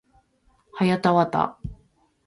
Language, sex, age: Japanese, female, 19-29